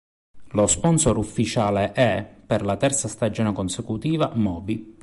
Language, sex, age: Italian, male, 30-39